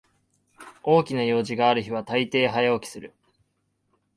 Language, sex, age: Japanese, male, 19-29